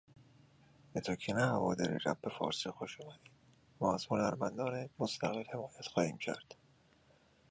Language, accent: English, United States English